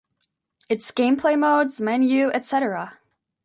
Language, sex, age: English, female, under 19